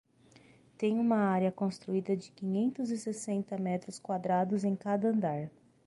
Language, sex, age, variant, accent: Portuguese, female, 30-39, Portuguese (Brasil), Paulista